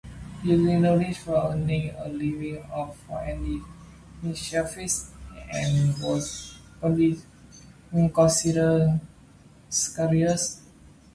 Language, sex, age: English, male, 19-29